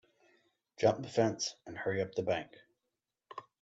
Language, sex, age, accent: English, male, 40-49, United States English